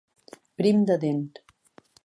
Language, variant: Catalan, Central